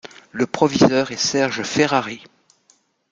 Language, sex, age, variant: French, female, 50-59, Français de métropole